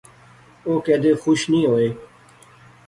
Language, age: Pahari-Potwari, 30-39